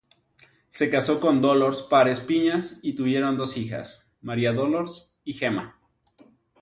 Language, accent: Spanish, México